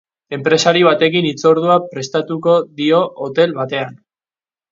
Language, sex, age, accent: Basque, male, 19-29, Mendebalekoa (Araba, Bizkaia, Gipuzkoako mendebaleko herri batzuk)